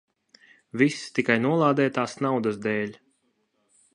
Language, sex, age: Latvian, male, 30-39